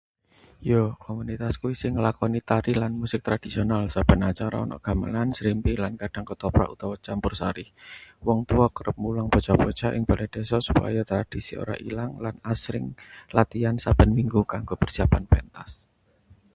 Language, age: Javanese, 30-39